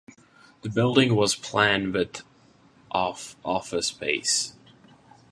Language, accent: English, United States English; India and South Asia (India, Pakistan, Sri Lanka)